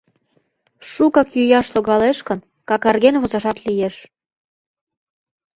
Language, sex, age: Mari, female, under 19